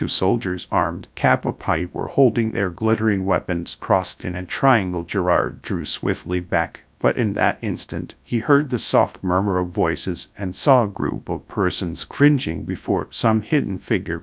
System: TTS, GradTTS